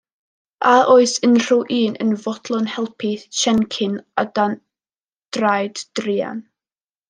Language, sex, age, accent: Welsh, female, under 19, Y Deyrnas Unedig Cymraeg